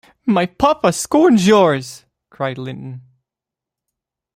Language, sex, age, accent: English, male, 19-29, England English